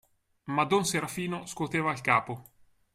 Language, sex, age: Italian, male, 30-39